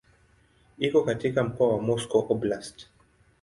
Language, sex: Swahili, male